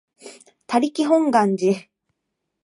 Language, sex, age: Japanese, female, 19-29